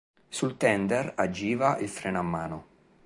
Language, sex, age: Italian, male, 30-39